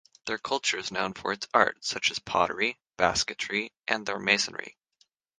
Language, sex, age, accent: English, male, under 19, United States English; Canadian English